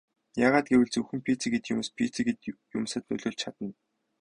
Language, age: Mongolian, 19-29